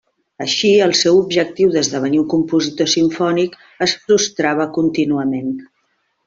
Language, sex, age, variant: Catalan, female, 50-59, Central